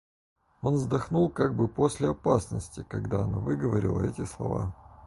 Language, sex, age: Russian, male, 30-39